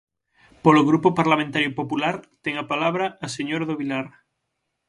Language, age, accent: Galician, 19-29, Normativo (estándar)